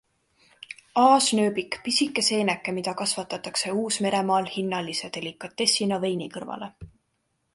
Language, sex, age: Estonian, female, 19-29